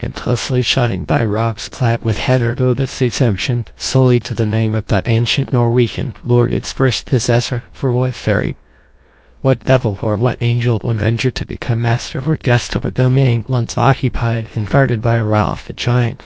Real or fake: fake